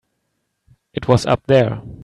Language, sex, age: English, male, 19-29